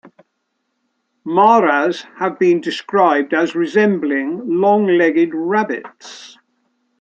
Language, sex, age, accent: English, male, 70-79, England English